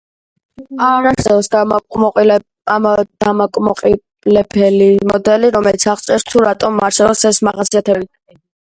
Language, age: Georgian, 30-39